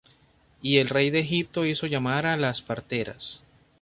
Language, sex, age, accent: Spanish, male, 30-39, Caribe: Cuba, Venezuela, Puerto Rico, República Dominicana, Panamá, Colombia caribeña, México caribeño, Costa del golfo de México